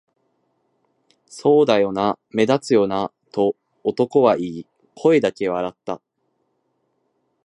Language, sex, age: Japanese, male, 19-29